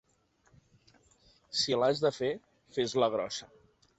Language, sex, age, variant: Catalan, male, 19-29, Nord-Occidental